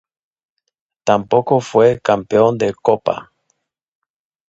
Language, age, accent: Spanish, 50-59, América central